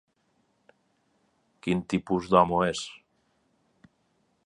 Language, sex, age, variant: Catalan, male, 50-59, Balear